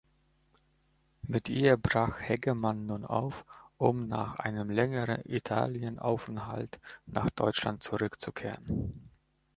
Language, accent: German, Polnisch Deutsch